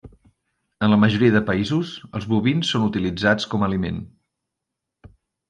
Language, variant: Catalan, Central